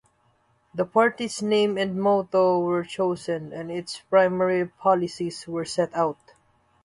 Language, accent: English, Filipino